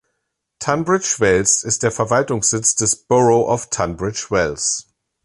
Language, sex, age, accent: German, male, 40-49, Deutschland Deutsch